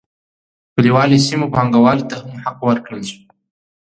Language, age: Pashto, 19-29